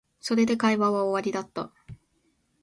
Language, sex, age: Japanese, female, 19-29